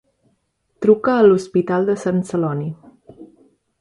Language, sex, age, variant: Catalan, female, 19-29, Central